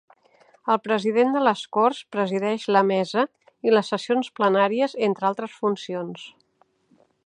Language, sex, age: Catalan, female, 50-59